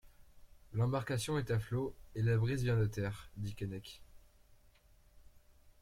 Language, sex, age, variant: French, male, 19-29, Français de métropole